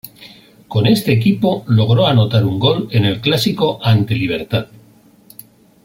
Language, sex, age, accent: Spanish, male, 50-59, España: Norte peninsular (Asturias, Castilla y León, Cantabria, País Vasco, Navarra, Aragón, La Rioja, Guadalajara, Cuenca)